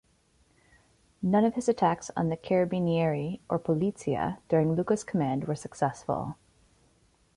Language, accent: English, United States English